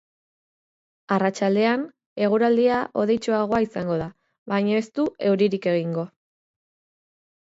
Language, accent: Basque, Erdialdekoa edo Nafarra (Gipuzkoa, Nafarroa)